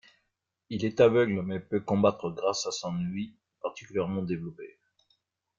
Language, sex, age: French, male, 30-39